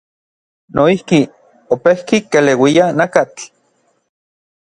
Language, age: Orizaba Nahuatl, 30-39